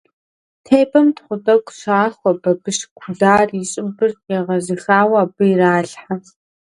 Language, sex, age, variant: Kabardian, female, under 19, Адыгэбзэ (Къэбэрдей, Кирил, псоми зэдай)